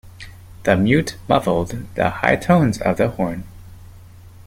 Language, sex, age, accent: English, male, 30-39, United States English